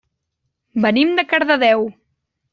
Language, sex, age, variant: Catalan, female, 19-29, Central